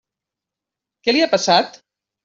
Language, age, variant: Catalan, 40-49, Central